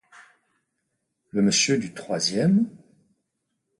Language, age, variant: French, 70-79, Français de métropole